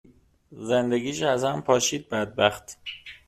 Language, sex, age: Persian, male, 19-29